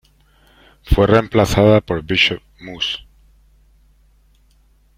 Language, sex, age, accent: Spanish, male, 40-49, España: Centro-Sur peninsular (Madrid, Toledo, Castilla-La Mancha)